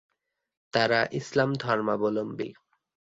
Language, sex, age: Bengali, male, 19-29